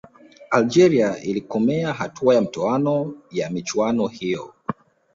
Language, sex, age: Swahili, male, 19-29